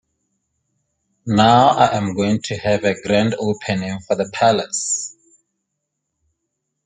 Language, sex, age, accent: English, male, 19-29, Southern African (South Africa, Zimbabwe, Namibia)